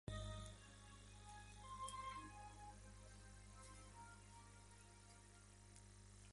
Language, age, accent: Spanish, 40-49, España: Centro-Sur peninsular (Madrid, Toledo, Castilla-La Mancha)